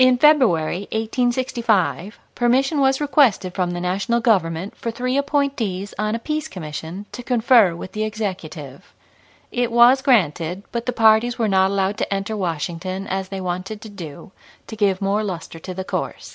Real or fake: real